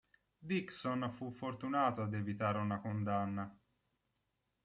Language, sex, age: Italian, male, 19-29